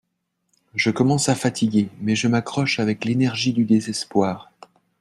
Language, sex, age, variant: French, male, 40-49, Français de métropole